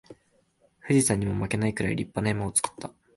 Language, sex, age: Japanese, male, 19-29